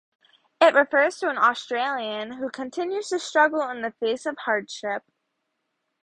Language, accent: English, United States English